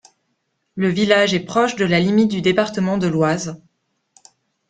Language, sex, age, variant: French, female, 30-39, Français de métropole